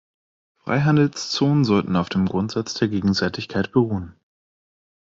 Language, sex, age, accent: German, male, 19-29, Deutschland Deutsch